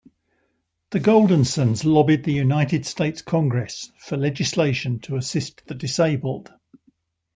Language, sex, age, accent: English, male, 60-69, England English